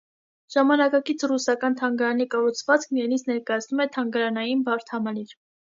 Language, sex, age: Armenian, female, 19-29